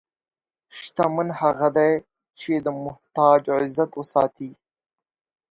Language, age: Pashto, under 19